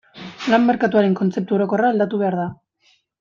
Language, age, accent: Basque, 19-29, Mendebalekoa (Araba, Bizkaia, Gipuzkoako mendebaleko herri batzuk)